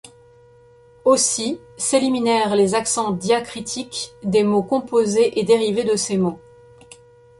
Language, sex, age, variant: French, female, 30-39, Français de métropole